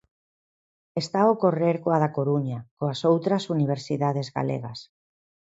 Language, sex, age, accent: Galician, female, 50-59, Normativo (estándar)